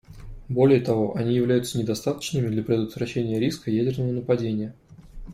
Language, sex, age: Russian, male, 30-39